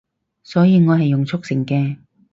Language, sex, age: Cantonese, female, 30-39